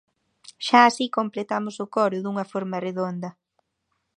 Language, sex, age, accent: Galician, female, 19-29, Oriental (común en zona oriental)